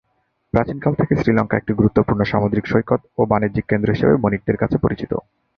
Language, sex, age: Bengali, male, 19-29